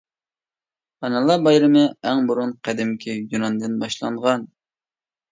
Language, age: Uyghur, 30-39